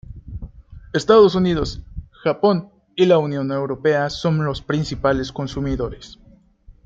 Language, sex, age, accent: Spanish, male, 19-29, México